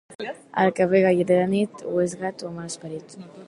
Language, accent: Catalan, gironí